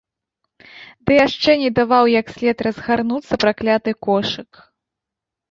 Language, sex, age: Belarusian, female, 19-29